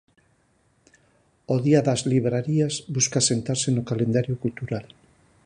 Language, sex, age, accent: Galician, male, 50-59, Atlántico (seseo e gheada)